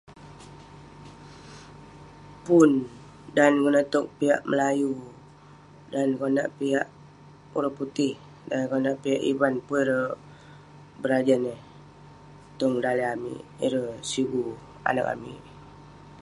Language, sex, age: Western Penan, female, 30-39